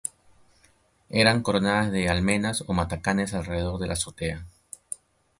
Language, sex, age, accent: Spanish, male, 30-39, Peru